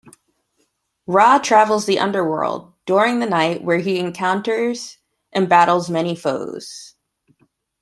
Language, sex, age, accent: English, female, 30-39, United States English